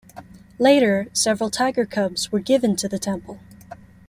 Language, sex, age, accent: English, female, 19-29, United States English